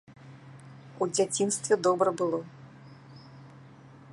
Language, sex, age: Belarusian, female, 60-69